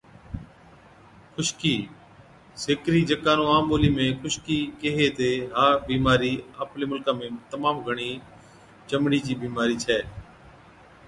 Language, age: Od, 50-59